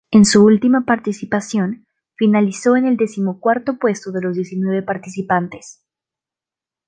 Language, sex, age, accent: Spanish, female, under 19, Andino-Pacífico: Colombia, Perú, Ecuador, oeste de Bolivia y Venezuela andina